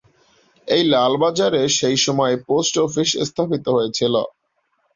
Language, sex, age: Bengali, male, 19-29